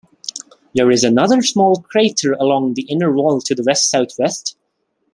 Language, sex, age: English, male, 19-29